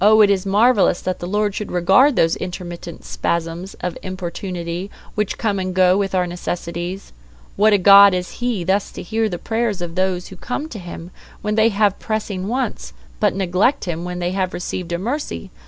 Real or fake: real